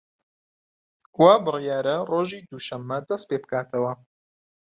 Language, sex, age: Central Kurdish, male, 19-29